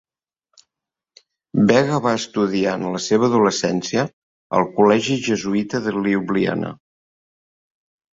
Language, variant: Catalan, Central